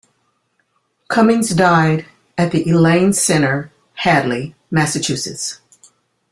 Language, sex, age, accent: English, female, 60-69, United States English